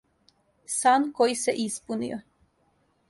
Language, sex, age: Serbian, female, 19-29